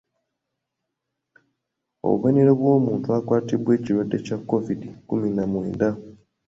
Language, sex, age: Ganda, male, 19-29